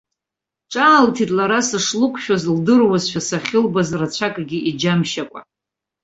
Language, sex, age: Abkhazian, female, 40-49